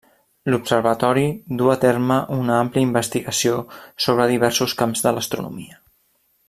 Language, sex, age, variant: Catalan, male, 30-39, Central